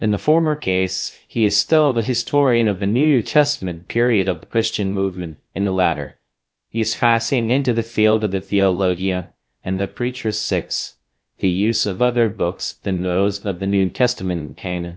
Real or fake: fake